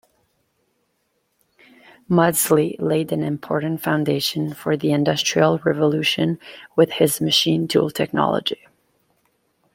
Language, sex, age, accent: English, female, 19-29, Canadian English